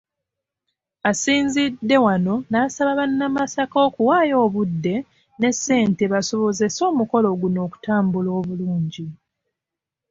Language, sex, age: Ganda, female, 19-29